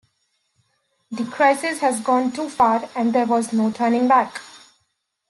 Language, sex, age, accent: English, female, 19-29, United States English